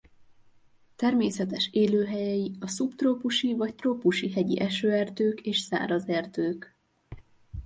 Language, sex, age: Hungarian, female, 19-29